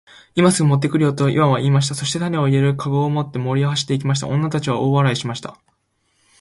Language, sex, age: Japanese, male, 19-29